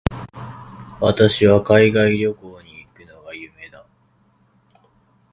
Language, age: Japanese, 19-29